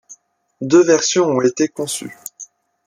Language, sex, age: French, male, under 19